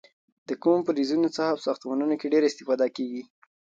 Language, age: Pashto, 19-29